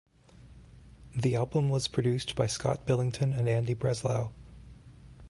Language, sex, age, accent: English, male, 40-49, Canadian English